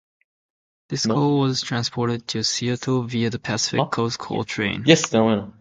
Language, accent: English, United States English